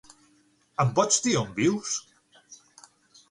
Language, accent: Catalan, central; septentrional